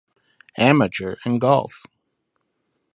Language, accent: English, United States English